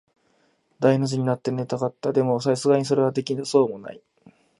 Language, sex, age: Japanese, male, 19-29